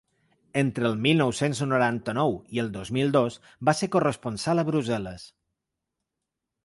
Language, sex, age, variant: Catalan, male, 40-49, Balear